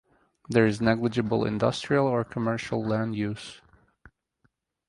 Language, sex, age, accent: English, male, 30-39, United States English